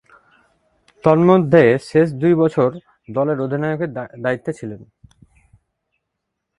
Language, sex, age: Bengali, male, 19-29